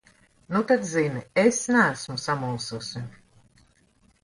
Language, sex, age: Latvian, female, 50-59